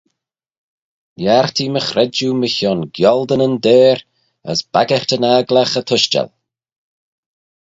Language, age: Manx, 40-49